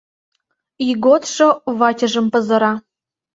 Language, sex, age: Mari, female, 19-29